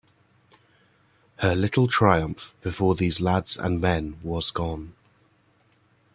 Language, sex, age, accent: English, male, 19-29, England English